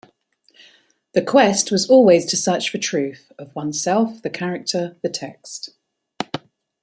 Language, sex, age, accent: English, female, 40-49, England English